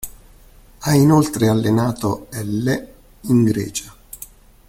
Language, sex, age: Italian, male, 60-69